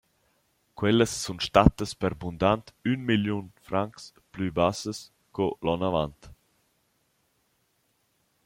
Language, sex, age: Romansh, male, 30-39